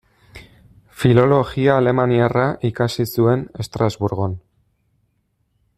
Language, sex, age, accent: Basque, male, 30-39, Erdialdekoa edo Nafarra (Gipuzkoa, Nafarroa)